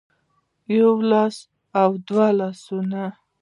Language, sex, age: Pashto, female, 19-29